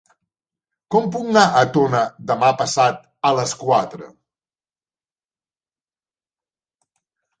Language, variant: Catalan, Central